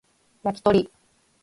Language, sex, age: Japanese, female, 40-49